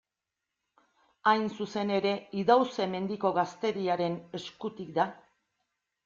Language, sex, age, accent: Basque, female, 60-69, Erdialdekoa edo Nafarra (Gipuzkoa, Nafarroa)